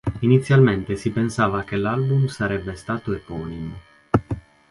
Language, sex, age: Italian, male, 19-29